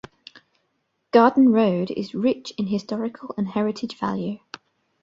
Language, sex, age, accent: English, female, 40-49, England English